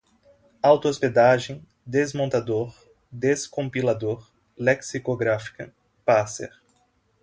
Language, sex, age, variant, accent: Portuguese, male, 19-29, Portuguese (Brasil), Nordestino